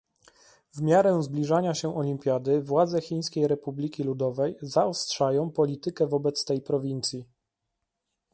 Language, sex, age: Polish, male, 30-39